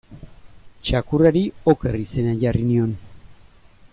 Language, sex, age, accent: Basque, male, 50-59, Erdialdekoa edo Nafarra (Gipuzkoa, Nafarroa)